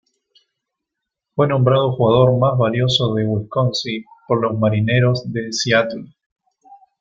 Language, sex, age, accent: Spanish, male, 30-39, Rioplatense: Argentina, Uruguay, este de Bolivia, Paraguay